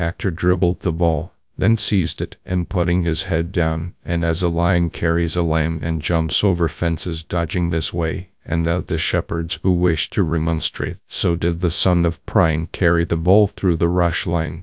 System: TTS, GradTTS